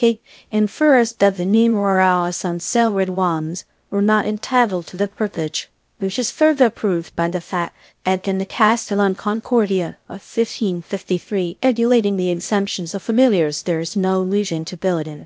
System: TTS, VITS